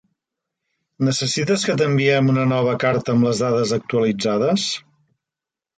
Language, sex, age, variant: Catalan, male, 50-59, Central